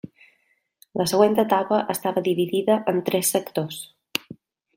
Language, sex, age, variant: Catalan, female, 19-29, Balear